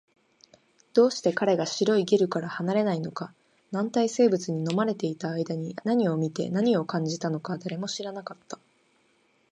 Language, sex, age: Japanese, female, 19-29